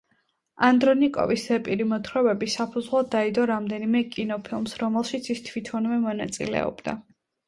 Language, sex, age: Georgian, female, 19-29